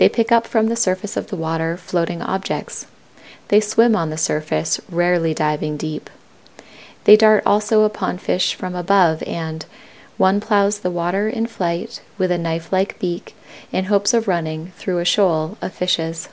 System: none